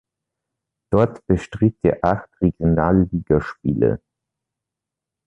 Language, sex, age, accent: German, male, 30-39, Österreichisches Deutsch